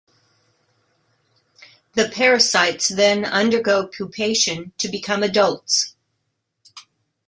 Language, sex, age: English, female, 60-69